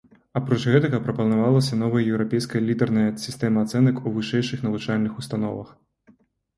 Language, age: Belarusian, 19-29